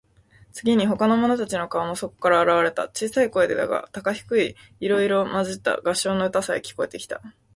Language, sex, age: Japanese, female, 19-29